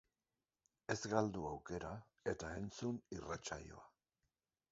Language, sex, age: Basque, male, 60-69